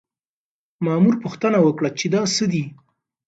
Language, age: Pashto, 19-29